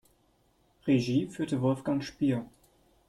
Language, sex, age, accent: German, male, 19-29, Deutschland Deutsch